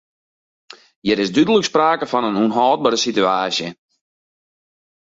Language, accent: Western Frisian, Wâldfrysk